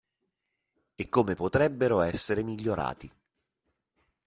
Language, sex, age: Italian, male, 50-59